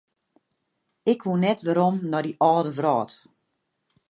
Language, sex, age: Western Frisian, female, 40-49